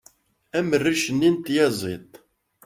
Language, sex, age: Kabyle, male, 19-29